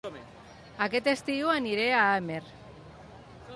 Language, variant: Catalan, Central